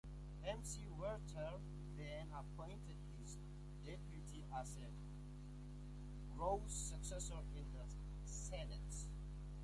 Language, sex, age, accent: English, male, 19-29, United States English